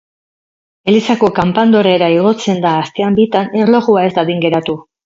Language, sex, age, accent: Basque, female, 50-59, Erdialdekoa edo Nafarra (Gipuzkoa, Nafarroa)